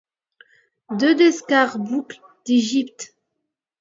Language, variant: French, Français de métropole